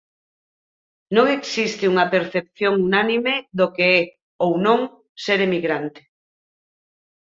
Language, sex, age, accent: Galician, female, 40-49, Normativo (estándar)